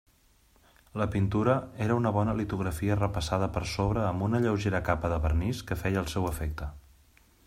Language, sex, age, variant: Catalan, male, 30-39, Central